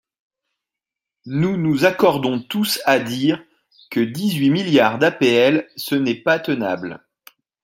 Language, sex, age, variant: French, male, 30-39, Français de métropole